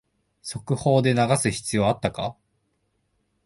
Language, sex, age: Japanese, male, 19-29